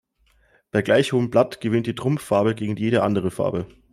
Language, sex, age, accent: German, male, 19-29, Österreichisches Deutsch